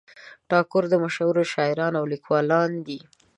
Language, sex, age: Pashto, female, 19-29